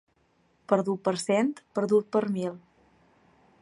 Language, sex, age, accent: Catalan, female, 19-29, balear; valencià; menorquí